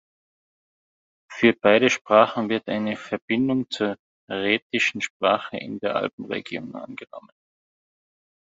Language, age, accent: German, 30-39, Österreichisches Deutsch